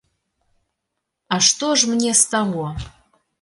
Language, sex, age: Belarusian, female, 30-39